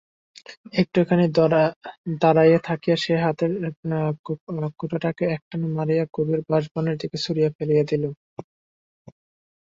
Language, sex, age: Bengali, male, 19-29